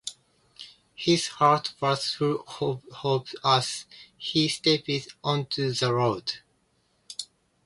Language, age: Japanese, 19-29